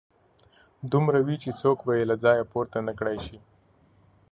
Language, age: Pashto, 30-39